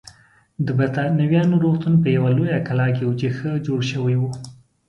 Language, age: Pashto, 30-39